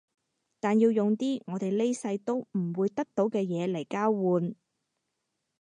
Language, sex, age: Cantonese, female, 30-39